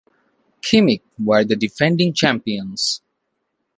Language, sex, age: English, male, 19-29